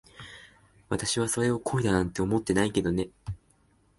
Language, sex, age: Japanese, male, 19-29